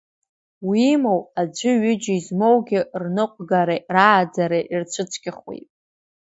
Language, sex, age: Abkhazian, female, under 19